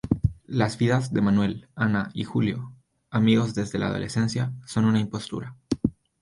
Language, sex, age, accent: Spanish, male, 19-29, Chileno: Chile, Cuyo